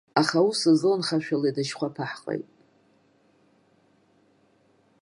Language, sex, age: Abkhazian, female, 50-59